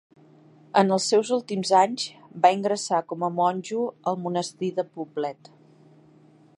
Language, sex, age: Catalan, female, 40-49